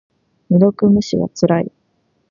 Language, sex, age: Japanese, female, 19-29